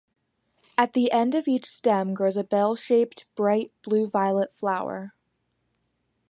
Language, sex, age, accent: English, female, under 19, United States English